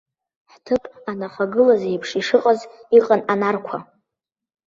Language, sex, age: Abkhazian, female, under 19